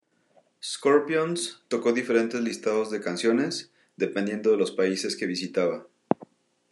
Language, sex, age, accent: Spanish, male, 40-49, México